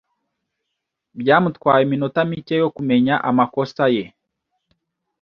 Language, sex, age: Kinyarwanda, male, 30-39